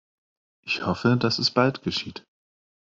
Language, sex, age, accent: German, male, 19-29, Deutschland Deutsch